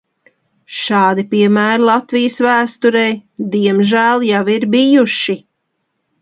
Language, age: Latvian, 40-49